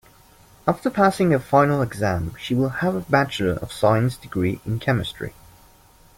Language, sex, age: English, male, 19-29